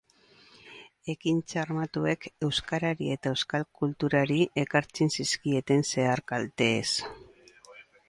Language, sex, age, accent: Basque, female, 60-69, Erdialdekoa edo Nafarra (Gipuzkoa, Nafarroa)